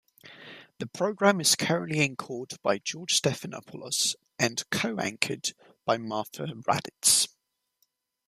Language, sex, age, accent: English, male, 19-29, England English